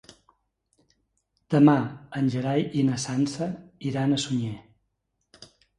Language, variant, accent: Catalan, Central, central